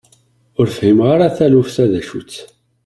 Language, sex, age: Kabyle, male, 30-39